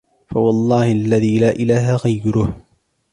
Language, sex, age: Arabic, male, 19-29